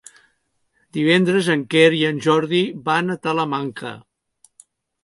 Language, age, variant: Catalan, 60-69, Central